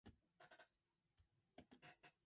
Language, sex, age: English, female, under 19